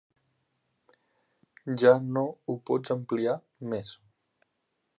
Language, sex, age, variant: Catalan, male, 19-29, Nord-Occidental